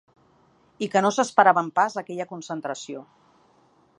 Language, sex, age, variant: Catalan, female, 40-49, Central